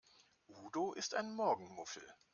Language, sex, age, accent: German, male, 60-69, Deutschland Deutsch